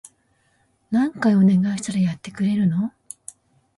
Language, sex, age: Japanese, female, 50-59